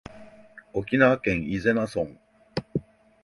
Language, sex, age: Japanese, male, 50-59